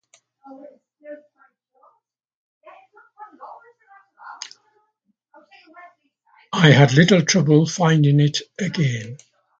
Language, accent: English, England English